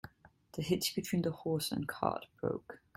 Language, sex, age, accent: English, female, 30-39, England English